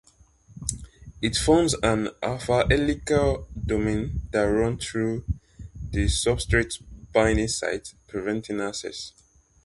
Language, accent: English, Southern African (South Africa, Zimbabwe, Namibia)